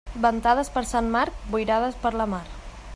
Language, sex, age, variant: Catalan, female, 19-29, Central